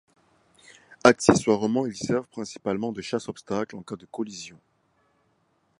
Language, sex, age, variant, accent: French, male, 19-29, Français d'Afrique subsaharienne et des îles africaines, Français du Cameroun